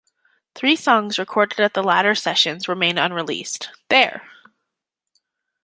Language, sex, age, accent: English, female, 30-39, Canadian English